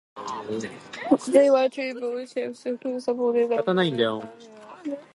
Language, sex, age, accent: English, female, under 19, United States English